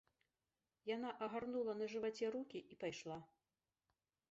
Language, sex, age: Belarusian, female, 50-59